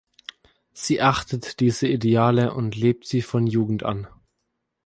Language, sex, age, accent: German, male, 19-29, Deutschland Deutsch